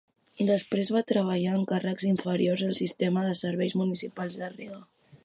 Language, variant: Catalan, Central